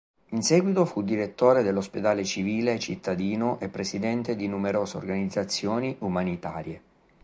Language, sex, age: Italian, male, 30-39